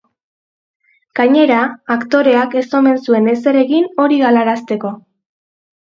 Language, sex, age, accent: Basque, male, 40-49, Erdialdekoa edo Nafarra (Gipuzkoa, Nafarroa)